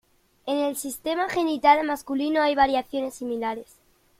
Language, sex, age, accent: Spanish, female, under 19, España: Sur peninsular (Andalucia, Extremadura, Murcia)